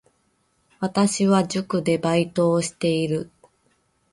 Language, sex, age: Japanese, female, 40-49